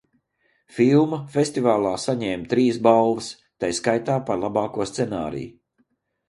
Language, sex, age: Latvian, male, 50-59